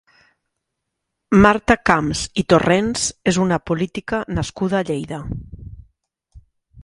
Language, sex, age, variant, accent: Catalan, female, 40-49, Nord-Occidental, Lleidatà